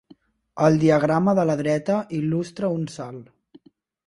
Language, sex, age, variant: Catalan, male, under 19, Central